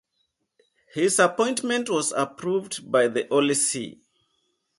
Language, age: English, 50-59